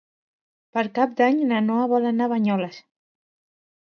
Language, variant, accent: Catalan, Central, central